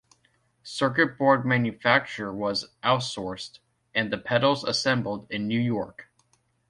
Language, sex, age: English, male, 19-29